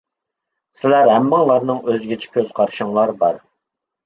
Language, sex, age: Uyghur, male, 19-29